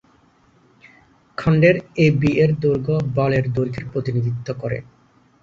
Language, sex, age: Bengali, male, 30-39